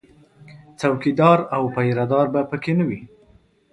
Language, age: Pashto, 30-39